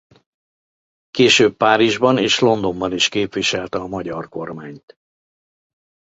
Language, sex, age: Hungarian, male, 60-69